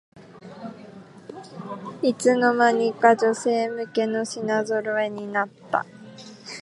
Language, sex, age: Japanese, female, 19-29